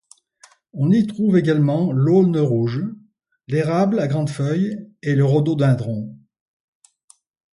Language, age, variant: French, 70-79, Français de métropole